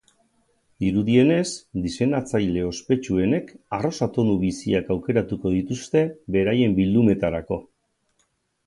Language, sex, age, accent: Basque, male, 60-69, Mendebalekoa (Araba, Bizkaia, Gipuzkoako mendebaleko herri batzuk)